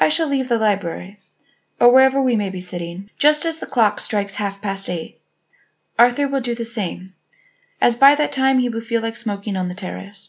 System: none